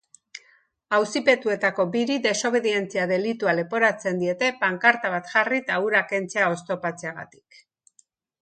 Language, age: Basque, 60-69